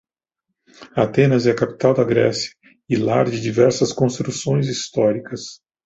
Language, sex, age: Portuguese, male, 50-59